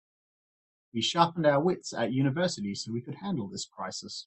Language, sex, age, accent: English, male, 30-39, Australian English